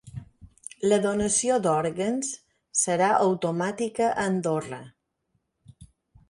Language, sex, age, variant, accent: Catalan, female, 40-49, Balear, mallorquí